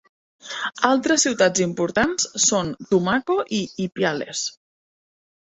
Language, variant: Catalan, Central